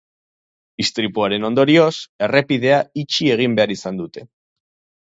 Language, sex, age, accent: Basque, male, 30-39, Mendebalekoa (Araba, Bizkaia, Gipuzkoako mendebaleko herri batzuk)